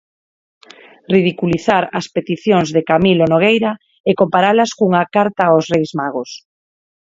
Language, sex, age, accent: Galician, female, 40-49, Neofalante